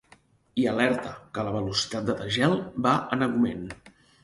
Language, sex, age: Catalan, male, 40-49